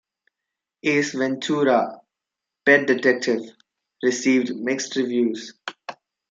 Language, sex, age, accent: English, male, 19-29, India and South Asia (India, Pakistan, Sri Lanka)